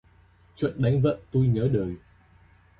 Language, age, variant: Vietnamese, 19-29, Hà Nội